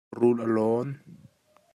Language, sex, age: Hakha Chin, male, 30-39